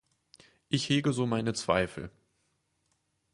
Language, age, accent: German, 19-29, Deutschland Deutsch